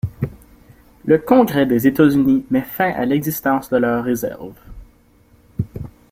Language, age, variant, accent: French, under 19, Français d'Amérique du Nord, Français du Canada